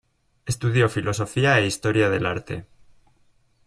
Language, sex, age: Spanish, male, 19-29